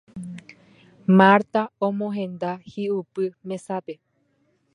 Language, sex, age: Guarani, female, 19-29